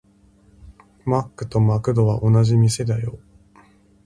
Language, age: Japanese, 19-29